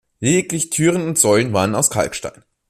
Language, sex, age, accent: German, male, under 19, Deutschland Deutsch